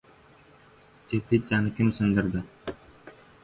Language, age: Uzbek, 19-29